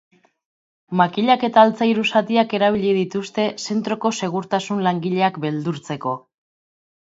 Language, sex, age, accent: Basque, female, 30-39, Mendebalekoa (Araba, Bizkaia, Gipuzkoako mendebaleko herri batzuk)